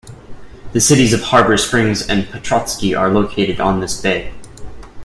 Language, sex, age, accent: English, male, 19-29, United States English